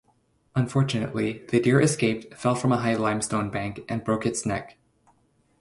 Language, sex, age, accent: English, male, under 19, Canadian English